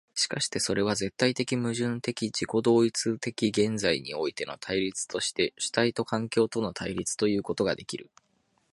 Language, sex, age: Japanese, male, 19-29